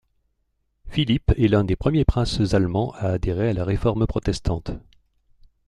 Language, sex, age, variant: French, male, 60-69, Français de métropole